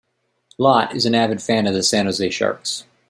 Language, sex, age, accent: English, male, 19-29, United States English